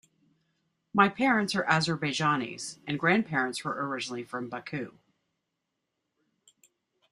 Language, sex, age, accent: English, female, 40-49, United States English